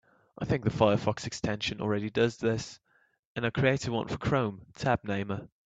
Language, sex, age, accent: English, male, 19-29, England English